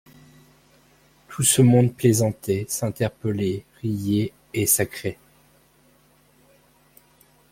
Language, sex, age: French, male, 40-49